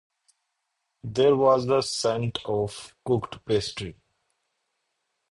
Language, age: English, 30-39